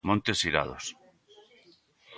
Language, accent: Galician, Normativo (estándar)